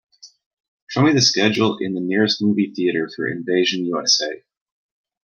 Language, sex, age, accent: English, male, 30-39, Canadian English